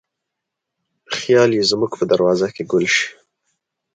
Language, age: Pashto, 19-29